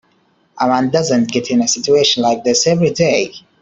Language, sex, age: English, male, 30-39